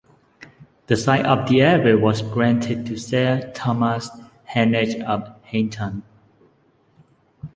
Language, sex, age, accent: English, male, 30-39, Singaporean English